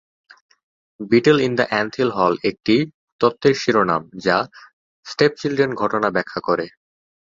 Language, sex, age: Bengali, male, 19-29